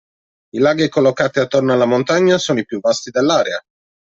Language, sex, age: Italian, male, 30-39